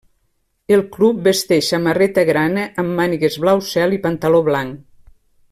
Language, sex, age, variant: Catalan, female, 50-59, Nord-Occidental